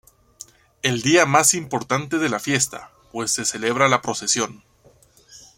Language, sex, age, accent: Spanish, male, 19-29, Andino-Pacífico: Colombia, Perú, Ecuador, oeste de Bolivia y Venezuela andina